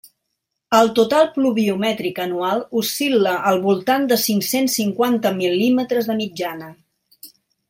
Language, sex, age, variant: Catalan, female, 60-69, Central